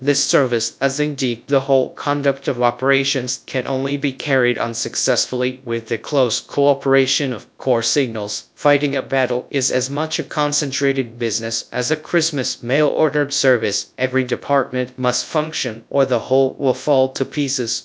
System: TTS, GradTTS